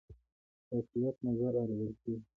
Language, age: Pashto, 19-29